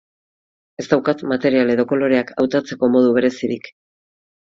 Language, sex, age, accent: Basque, female, 40-49, Mendebalekoa (Araba, Bizkaia, Gipuzkoako mendebaleko herri batzuk)